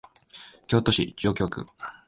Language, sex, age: Japanese, male, 19-29